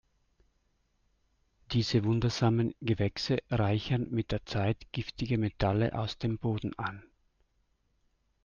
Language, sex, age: German, male, 50-59